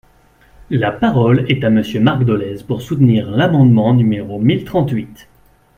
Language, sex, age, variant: French, male, 30-39, Français de métropole